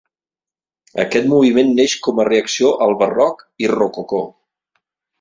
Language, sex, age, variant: Catalan, male, 40-49, Central